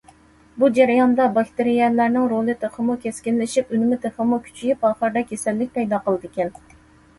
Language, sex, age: Uyghur, female, 30-39